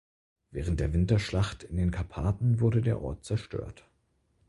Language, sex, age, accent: German, male, 19-29, Deutschland Deutsch